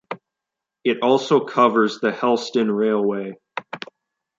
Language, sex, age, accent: English, male, under 19, United States English